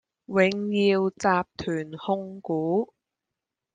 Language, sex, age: Cantonese, female, 19-29